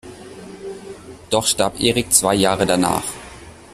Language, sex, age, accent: German, male, 19-29, Deutschland Deutsch